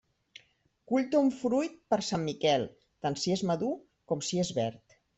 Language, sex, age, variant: Catalan, female, 50-59, Central